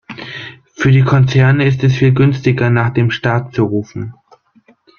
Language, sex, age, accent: German, male, 19-29, Deutschland Deutsch